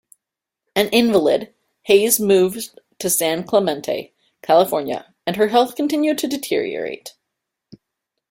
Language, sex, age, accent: English, female, 19-29, Canadian English